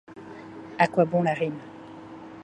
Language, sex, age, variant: French, female, 30-39, Français de métropole